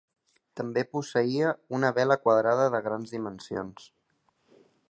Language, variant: Catalan, Central